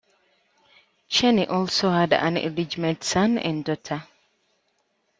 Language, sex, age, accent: English, female, 19-29, England English